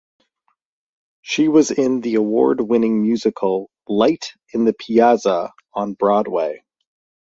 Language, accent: English, Canadian English